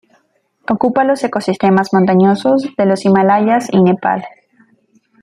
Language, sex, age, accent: Spanish, female, under 19, Andino-Pacífico: Colombia, Perú, Ecuador, oeste de Bolivia y Venezuela andina